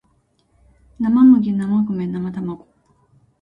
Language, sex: Japanese, female